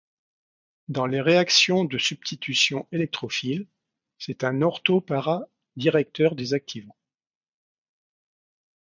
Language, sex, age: French, male, 60-69